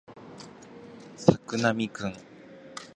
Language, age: Japanese, 19-29